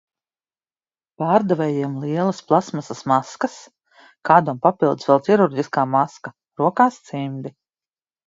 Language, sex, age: Latvian, female, 40-49